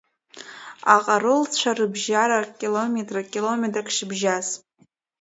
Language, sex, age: Abkhazian, female, under 19